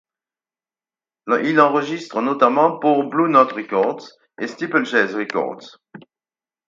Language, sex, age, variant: French, male, 60-69, Français de métropole